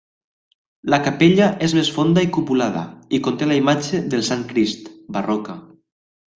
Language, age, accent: Catalan, under 19, valencià